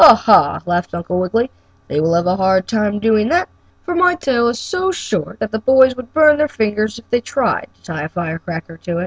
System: none